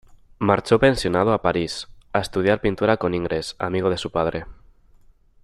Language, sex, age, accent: Spanish, male, under 19, España: Norte peninsular (Asturias, Castilla y León, Cantabria, País Vasco, Navarra, Aragón, La Rioja, Guadalajara, Cuenca)